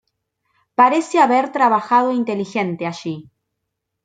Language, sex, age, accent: Spanish, female, 19-29, Rioplatense: Argentina, Uruguay, este de Bolivia, Paraguay